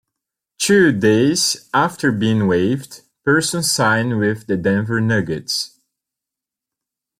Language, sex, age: English, male, 30-39